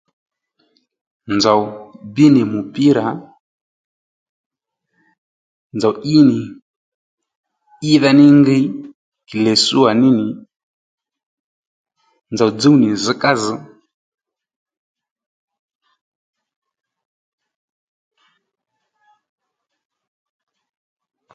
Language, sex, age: Lendu, male, 30-39